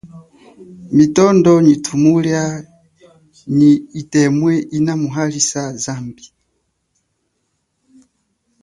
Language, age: Chokwe, 40-49